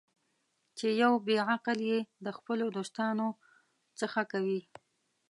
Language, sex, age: Pashto, female, 30-39